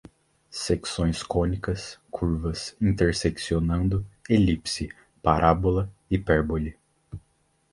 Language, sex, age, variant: Portuguese, male, 19-29, Portuguese (Brasil)